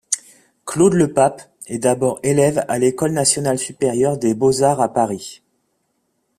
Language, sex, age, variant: French, male, 40-49, Français de métropole